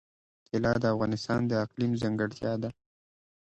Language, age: Pashto, 19-29